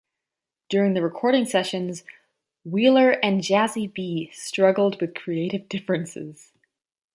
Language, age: English, under 19